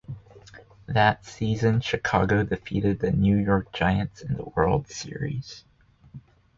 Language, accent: English, United States English